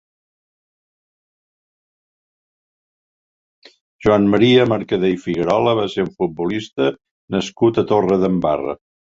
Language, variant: Catalan, Central